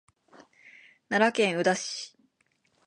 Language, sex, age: Japanese, female, 19-29